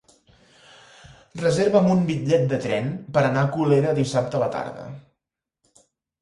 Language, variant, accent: Catalan, Central, Empordanès